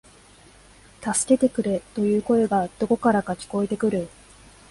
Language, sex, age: Japanese, female, 19-29